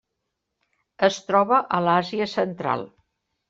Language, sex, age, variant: Catalan, female, 60-69, Central